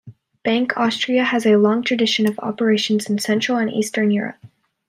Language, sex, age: English, female, under 19